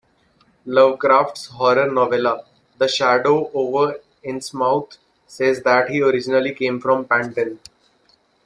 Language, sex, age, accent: English, male, 19-29, India and South Asia (India, Pakistan, Sri Lanka)